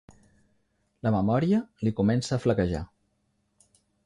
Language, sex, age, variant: Catalan, male, 50-59, Central